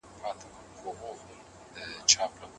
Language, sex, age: Pashto, female, 30-39